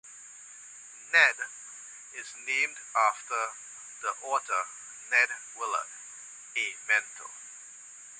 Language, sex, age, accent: English, male, 40-49, West Indies and Bermuda (Bahamas, Bermuda, Jamaica, Trinidad)